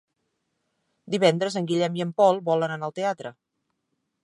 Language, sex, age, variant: Catalan, female, 50-59, Central